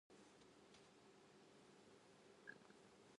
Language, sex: Japanese, female